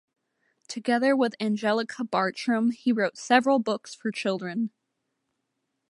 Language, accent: English, United States English